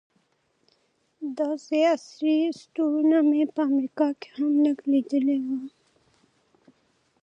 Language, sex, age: Pashto, female, 19-29